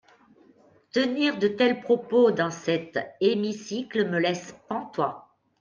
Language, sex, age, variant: French, male, 30-39, Français de métropole